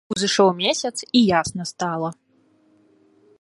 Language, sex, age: Belarusian, female, 19-29